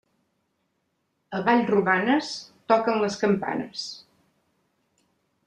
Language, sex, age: Catalan, female, 70-79